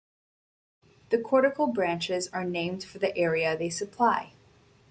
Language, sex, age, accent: English, female, 19-29, United States English